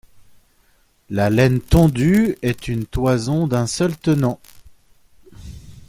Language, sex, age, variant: French, male, 40-49, Français de métropole